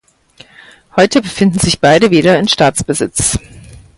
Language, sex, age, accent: German, female, 50-59, Deutschland Deutsch